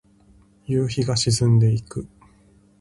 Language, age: Japanese, 19-29